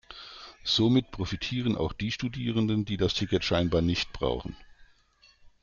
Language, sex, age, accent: German, male, 50-59, Deutschland Deutsch